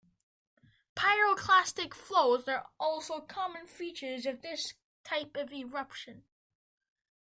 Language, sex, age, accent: English, male, under 19, United States English